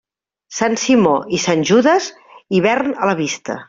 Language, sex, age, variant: Catalan, female, 50-59, Central